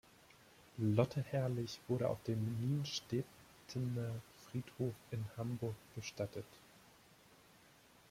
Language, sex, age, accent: German, male, 19-29, Deutschland Deutsch